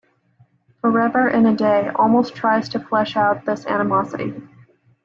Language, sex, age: English, female, 30-39